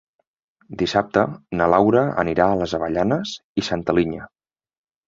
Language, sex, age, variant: Catalan, male, 19-29, Central